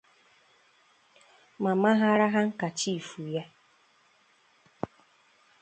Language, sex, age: Igbo, female, 30-39